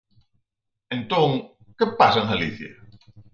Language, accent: Galician, Atlántico (seseo e gheada)